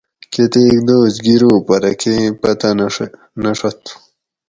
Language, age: Gawri, 19-29